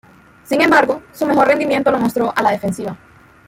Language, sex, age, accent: Spanish, female, 19-29, América central